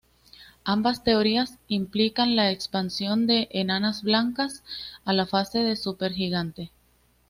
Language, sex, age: Spanish, female, 19-29